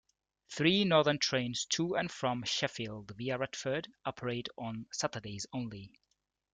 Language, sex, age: English, male, 30-39